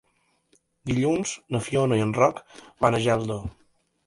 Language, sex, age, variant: Catalan, male, 19-29, Balear